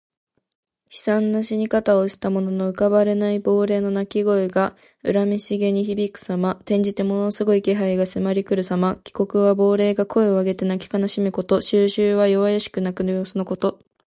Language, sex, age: Japanese, female, under 19